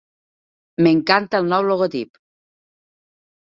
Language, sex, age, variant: Catalan, female, 30-39, Nord-Occidental